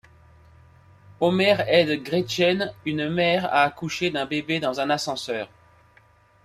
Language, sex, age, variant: French, male, 40-49, Français de métropole